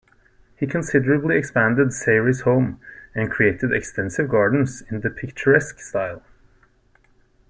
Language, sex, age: English, male, 19-29